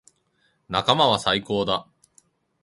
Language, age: Japanese, 30-39